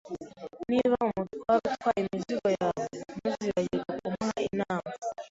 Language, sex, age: Kinyarwanda, female, 19-29